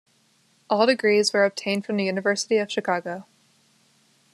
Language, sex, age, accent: English, female, under 19, United States English